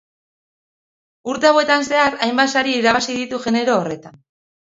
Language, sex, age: Basque, female, 30-39